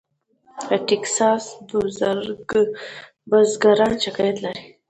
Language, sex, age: Pashto, female, 19-29